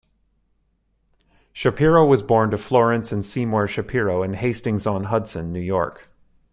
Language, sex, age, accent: English, male, 40-49, Canadian English